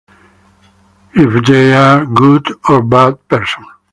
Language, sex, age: English, male, 60-69